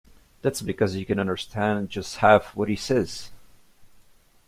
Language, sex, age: English, male, under 19